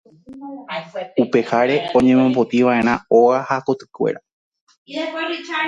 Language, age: Guarani, 19-29